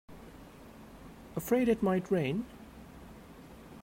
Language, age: English, 30-39